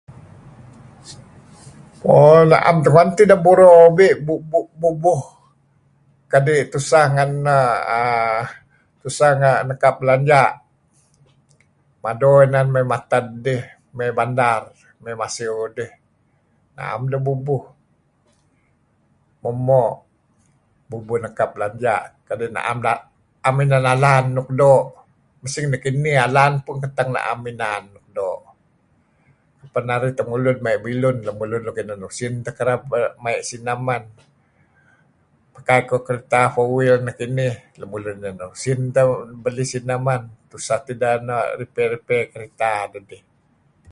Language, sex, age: Kelabit, male, 60-69